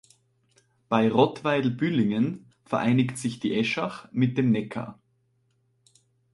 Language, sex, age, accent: German, male, 19-29, Österreichisches Deutsch